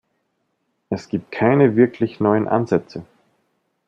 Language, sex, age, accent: German, male, 19-29, Österreichisches Deutsch